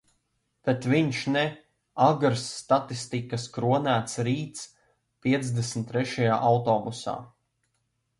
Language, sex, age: Latvian, male, 19-29